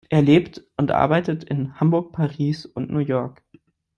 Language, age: German, 19-29